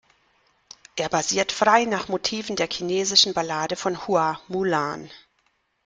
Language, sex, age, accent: German, female, 40-49, Deutschland Deutsch